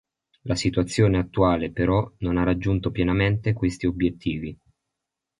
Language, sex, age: Italian, male, 19-29